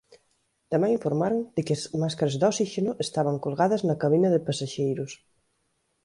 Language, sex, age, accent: Galician, female, 19-29, Central (gheada)